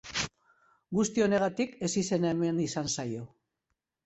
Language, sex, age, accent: Basque, female, 70-79, Mendebalekoa (Araba, Bizkaia, Gipuzkoako mendebaleko herri batzuk)